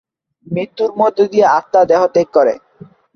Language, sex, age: Bengali, male, 19-29